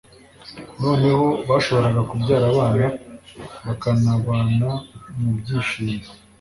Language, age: Kinyarwanda, 19-29